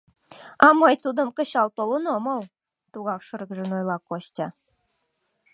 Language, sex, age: Mari, female, 19-29